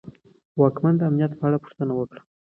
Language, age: Pashto, 19-29